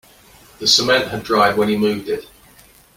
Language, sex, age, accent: English, male, 40-49, England English